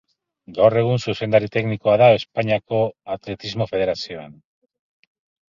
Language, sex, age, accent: Basque, male, 50-59, Erdialdekoa edo Nafarra (Gipuzkoa, Nafarroa)